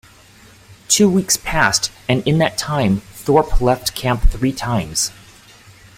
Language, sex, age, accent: English, male, 40-49, United States English